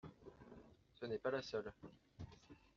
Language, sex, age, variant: French, male, 30-39, Français de métropole